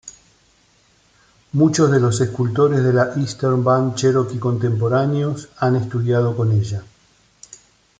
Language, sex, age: Spanish, male, 60-69